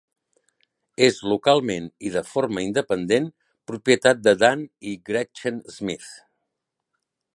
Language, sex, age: Catalan, male, 60-69